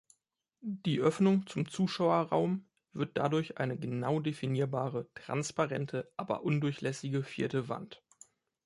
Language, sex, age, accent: German, male, 19-29, Deutschland Deutsch